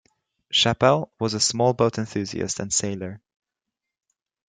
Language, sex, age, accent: English, male, under 19, England English